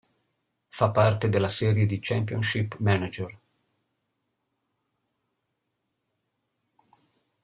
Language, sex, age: Italian, male, 50-59